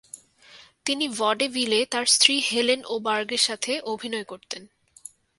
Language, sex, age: Bengali, female, 19-29